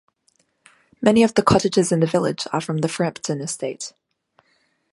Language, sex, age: English, female, 19-29